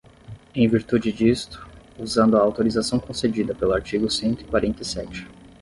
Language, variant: Portuguese, Portuguese (Brasil)